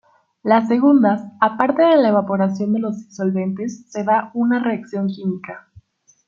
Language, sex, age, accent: Spanish, female, 19-29, México